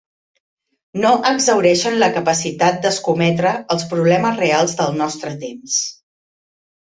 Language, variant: Catalan, Central